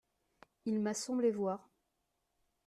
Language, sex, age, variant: French, female, 19-29, Français de métropole